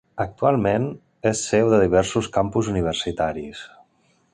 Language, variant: Catalan, Central